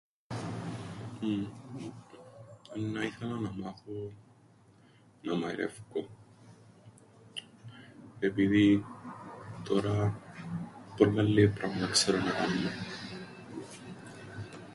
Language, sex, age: Greek, male, 19-29